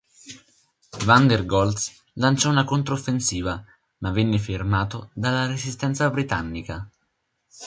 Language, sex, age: Italian, male, 19-29